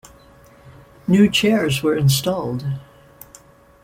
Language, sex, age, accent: English, female, 60-69, United States English